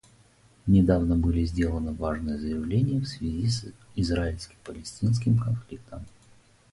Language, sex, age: Russian, male, 40-49